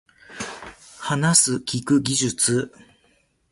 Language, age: Japanese, 50-59